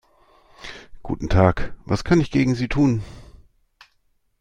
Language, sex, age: German, male, 50-59